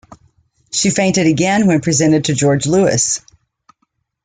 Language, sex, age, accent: English, female, 50-59, United States English